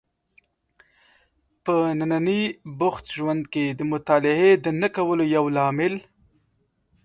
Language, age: Pashto, 19-29